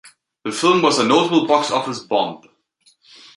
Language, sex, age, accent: English, male, 19-29, United States English